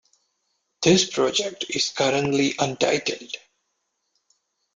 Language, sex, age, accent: English, male, 19-29, India and South Asia (India, Pakistan, Sri Lanka)